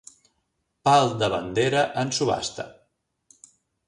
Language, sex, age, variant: Catalan, male, 40-49, Central